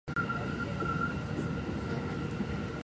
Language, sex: Japanese, female